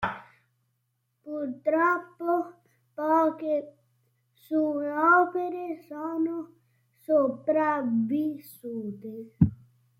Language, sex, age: Italian, male, 30-39